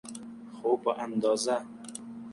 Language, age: Pashto, 19-29